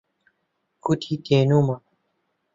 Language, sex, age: Central Kurdish, male, 19-29